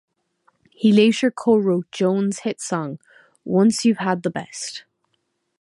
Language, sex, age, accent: English, female, under 19, Irish English